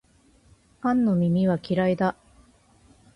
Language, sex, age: Japanese, female, 40-49